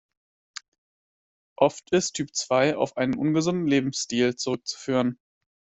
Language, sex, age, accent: German, male, 19-29, Deutschland Deutsch